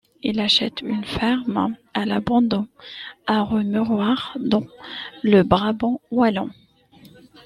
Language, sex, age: French, female, 19-29